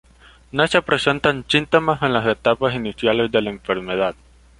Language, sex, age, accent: Spanish, male, under 19, Andino-Pacífico: Colombia, Perú, Ecuador, oeste de Bolivia y Venezuela andina